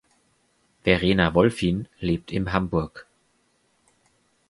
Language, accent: German, Deutschland Deutsch